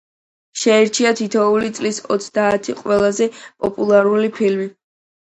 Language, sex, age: Georgian, female, 19-29